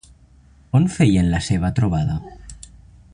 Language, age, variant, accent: Catalan, under 19, Valencià septentrional, valencià